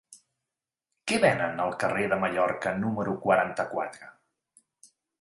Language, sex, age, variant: Catalan, male, 40-49, Central